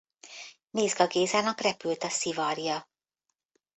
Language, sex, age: Hungarian, female, 50-59